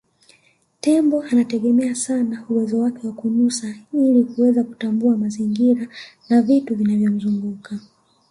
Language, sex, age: Swahili, female, 19-29